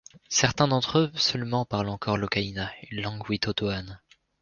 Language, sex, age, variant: French, male, 19-29, Français de métropole